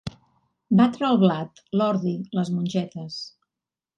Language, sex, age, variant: Catalan, female, 50-59, Central